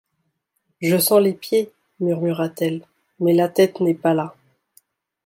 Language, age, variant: French, 19-29, Français de métropole